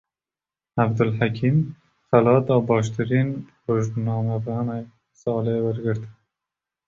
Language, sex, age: Kurdish, male, 19-29